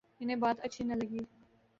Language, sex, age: Urdu, female, 19-29